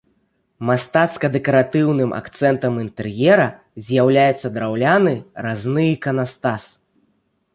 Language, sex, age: Belarusian, male, 19-29